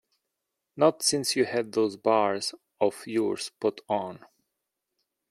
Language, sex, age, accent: English, male, 19-29, United States English